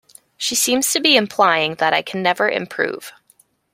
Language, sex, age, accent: English, female, 19-29, Canadian English